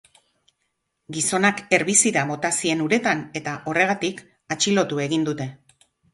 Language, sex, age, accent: Basque, female, 60-69, Mendebalekoa (Araba, Bizkaia, Gipuzkoako mendebaleko herri batzuk)